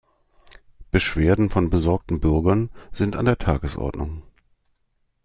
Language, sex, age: German, male, 50-59